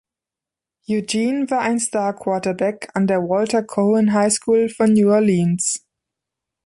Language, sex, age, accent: German, female, 19-29, Deutschland Deutsch